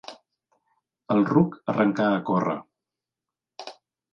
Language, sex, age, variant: Catalan, male, 40-49, Central